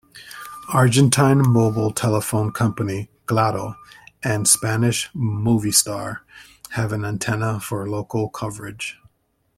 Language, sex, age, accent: English, male, 30-39, United States English